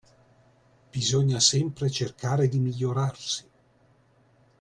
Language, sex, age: Italian, male, 30-39